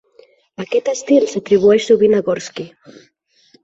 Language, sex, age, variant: Catalan, female, 30-39, Central